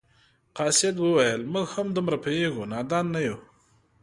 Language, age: Pashto, 30-39